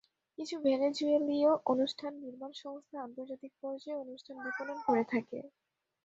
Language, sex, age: Bengali, male, under 19